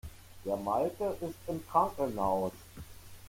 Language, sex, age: German, male, 50-59